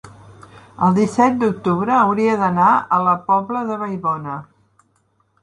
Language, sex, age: Catalan, female, 60-69